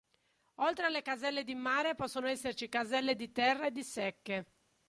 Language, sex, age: Italian, female, 50-59